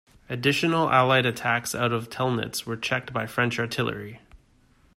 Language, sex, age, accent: English, male, 30-39, Canadian English